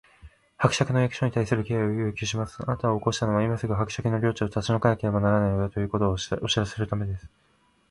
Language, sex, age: Japanese, male, 19-29